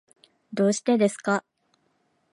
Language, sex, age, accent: Japanese, female, 19-29, 関西